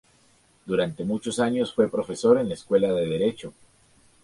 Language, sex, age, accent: Spanish, male, 40-49, Andino-Pacífico: Colombia, Perú, Ecuador, oeste de Bolivia y Venezuela andina